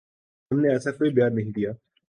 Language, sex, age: Urdu, male, 19-29